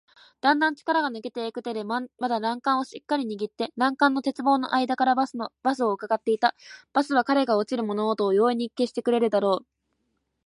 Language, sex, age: Japanese, female, 19-29